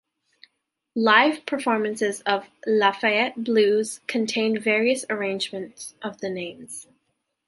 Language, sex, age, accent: English, female, 19-29, Canadian English